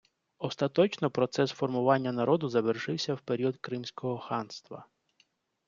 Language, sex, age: Ukrainian, male, 40-49